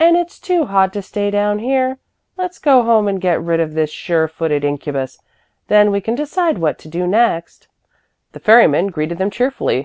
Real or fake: real